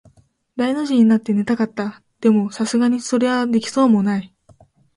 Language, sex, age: Japanese, female, 19-29